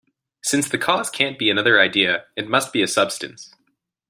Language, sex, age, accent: English, male, 19-29, Canadian English